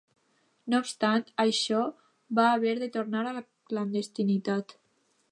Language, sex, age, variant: Catalan, female, under 19, Alacantí